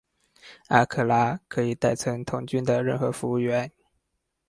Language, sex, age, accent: Chinese, male, 19-29, 出生地：四川省